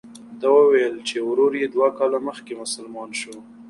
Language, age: Pashto, 19-29